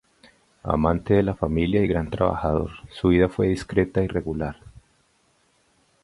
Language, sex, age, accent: Spanish, male, 30-39, Andino-Pacífico: Colombia, Perú, Ecuador, oeste de Bolivia y Venezuela andina